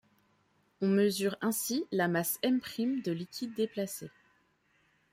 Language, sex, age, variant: French, female, 19-29, Français de métropole